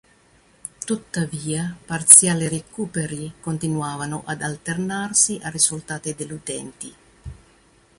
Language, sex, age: Italian, female, 50-59